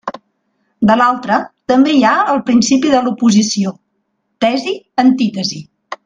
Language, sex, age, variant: Catalan, female, 40-49, Nord-Occidental